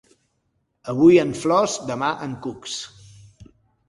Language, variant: Catalan, Central